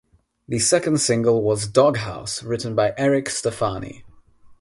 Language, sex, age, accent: English, male, 19-29, England English; India and South Asia (India, Pakistan, Sri Lanka)